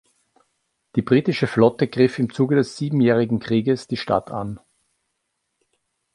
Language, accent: German, Österreichisches Deutsch